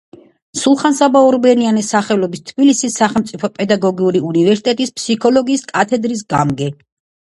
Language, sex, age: Georgian, female, 50-59